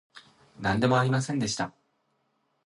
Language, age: Japanese, 19-29